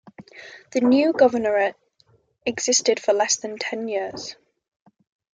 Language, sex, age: English, female, 19-29